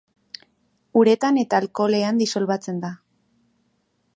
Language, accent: Basque, Erdialdekoa edo Nafarra (Gipuzkoa, Nafarroa)